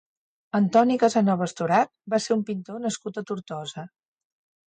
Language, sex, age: Catalan, female, 60-69